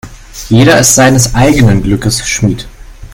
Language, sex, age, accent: German, male, 19-29, Deutschland Deutsch